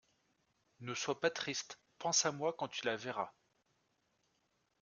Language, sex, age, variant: French, male, 30-39, Français de métropole